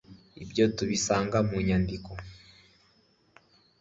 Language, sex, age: Kinyarwanda, male, 19-29